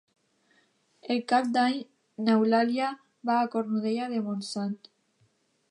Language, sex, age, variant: Catalan, female, under 19, Alacantí